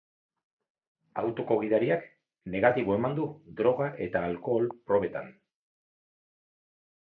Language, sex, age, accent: Basque, male, 40-49, Erdialdekoa edo Nafarra (Gipuzkoa, Nafarroa)